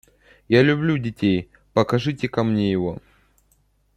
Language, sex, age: Russian, male, under 19